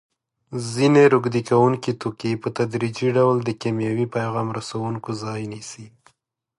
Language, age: Pashto, 19-29